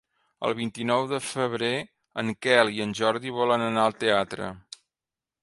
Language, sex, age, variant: Catalan, male, 40-49, Central